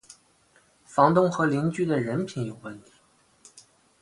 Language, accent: Chinese, 出生地：山东省